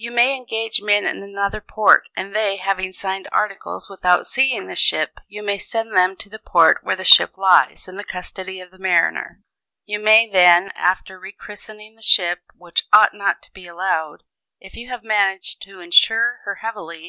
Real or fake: real